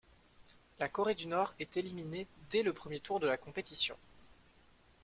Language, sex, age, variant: French, male, 19-29, Français de métropole